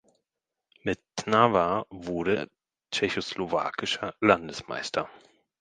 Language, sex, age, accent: German, male, 40-49, Deutschland Deutsch; Hochdeutsch